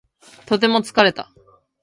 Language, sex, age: Japanese, female, 19-29